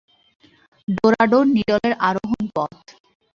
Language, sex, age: Bengali, female, 19-29